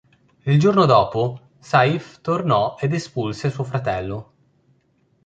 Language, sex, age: Italian, male, 30-39